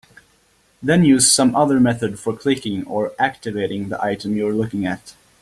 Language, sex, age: English, male, 30-39